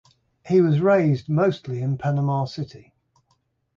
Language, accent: English, England English